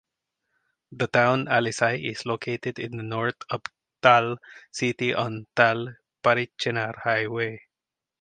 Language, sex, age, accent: English, male, 40-49, Filipino